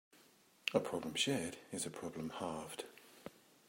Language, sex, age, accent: English, male, 50-59, England English